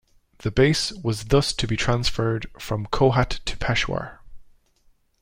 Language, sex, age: English, male, 30-39